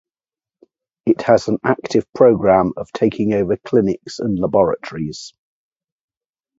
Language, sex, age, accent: English, male, 50-59, England English